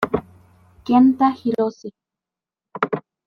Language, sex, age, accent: Spanish, female, 19-29, América central